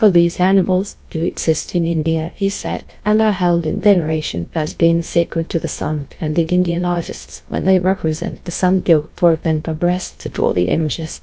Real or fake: fake